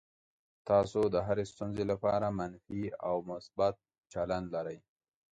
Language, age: Pashto, 30-39